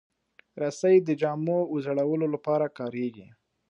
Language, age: Pashto, 19-29